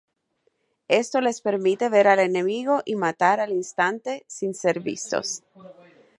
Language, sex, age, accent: Spanish, male, under 19, Caribe: Cuba, Venezuela, Puerto Rico, República Dominicana, Panamá, Colombia caribeña, México caribeño, Costa del golfo de México